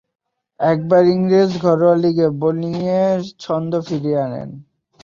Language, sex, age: Bengali, male, 19-29